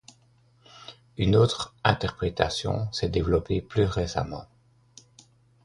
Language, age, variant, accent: French, 60-69, Français d'Europe, Français de Belgique